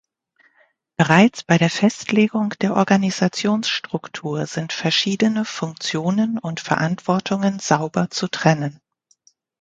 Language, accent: German, Deutschland Deutsch